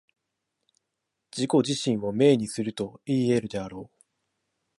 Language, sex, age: Japanese, male, 19-29